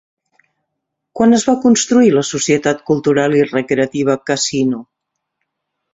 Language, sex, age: Catalan, female, 40-49